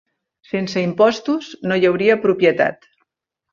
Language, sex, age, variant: Catalan, female, 60-69, Central